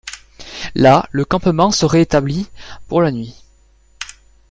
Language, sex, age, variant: French, male, 19-29, Français de métropole